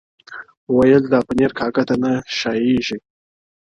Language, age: Pashto, 19-29